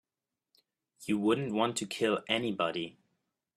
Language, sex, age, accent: English, male, 19-29, United States English